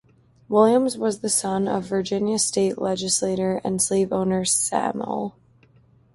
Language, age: English, 19-29